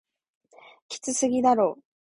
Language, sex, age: Japanese, female, 19-29